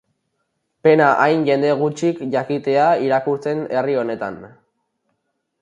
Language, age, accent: Basque, 19-29, Erdialdekoa edo Nafarra (Gipuzkoa, Nafarroa)